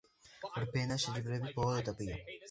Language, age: Georgian, under 19